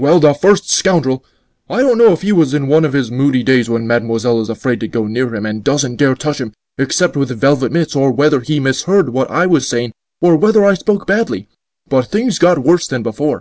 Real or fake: real